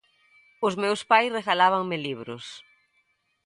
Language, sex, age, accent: Galician, female, 40-49, Atlántico (seseo e gheada)